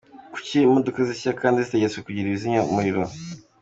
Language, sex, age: Kinyarwanda, male, under 19